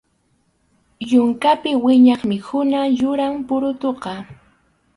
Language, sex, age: Arequipa-La Unión Quechua, female, 19-29